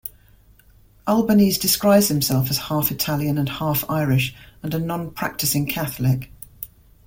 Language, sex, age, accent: English, female, 50-59, England English